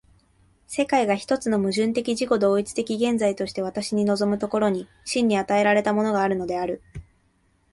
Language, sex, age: Japanese, female, 19-29